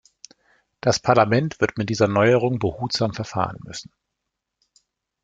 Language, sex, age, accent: German, male, 40-49, Deutschland Deutsch